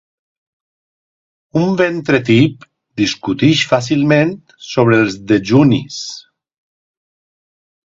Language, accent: Catalan, valencià